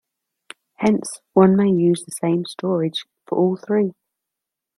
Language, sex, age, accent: English, female, 30-39, England English